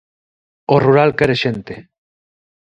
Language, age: Galician, 30-39